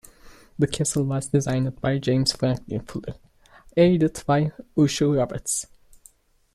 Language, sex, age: English, male, 19-29